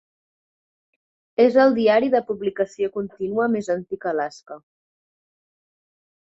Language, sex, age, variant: Catalan, female, 30-39, Central